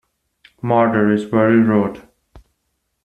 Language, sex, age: English, male, under 19